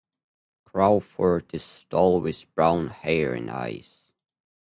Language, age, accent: English, under 19, United States English